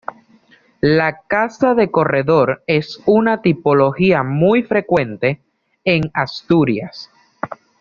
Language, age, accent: Spanish, 50-59, Caribe: Cuba, Venezuela, Puerto Rico, República Dominicana, Panamá, Colombia caribeña, México caribeño, Costa del golfo de México